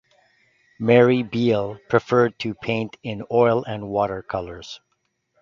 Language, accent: English, Canadian English